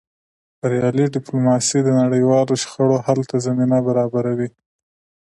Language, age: Pashto, 30-39